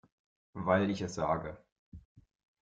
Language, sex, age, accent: German, male, 19-29, Deutschland Deutsch